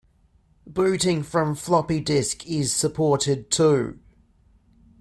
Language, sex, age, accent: English, male, 30-39, Australian English